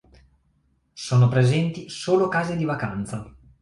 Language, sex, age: Italian, male, 30-39